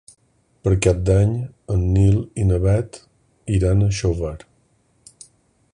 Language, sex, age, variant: Catalan, male, 50-59, Balear